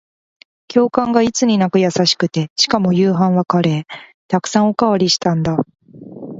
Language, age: Japanese, 19-29